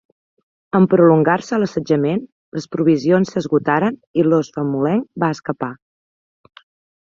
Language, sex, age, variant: Catalan, female, 40-49, Central